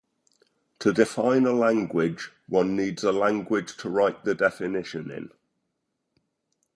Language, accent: English, England English